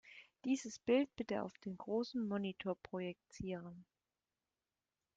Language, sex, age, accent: German, female, 30-39, Deutschland Deutsch